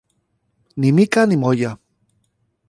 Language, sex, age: Catalan, male, 40-49